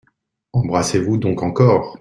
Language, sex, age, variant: French, male, 40-49, Français de métropole